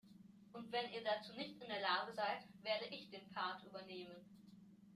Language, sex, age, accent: German, male, under 19, Deutschland Deutsch